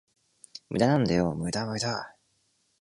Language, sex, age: Japanese, male, 19-29